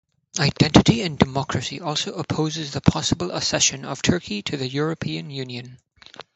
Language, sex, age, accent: English, male, under 19, United States English; India and South Asia (India, Pakistan, Sri Lanka)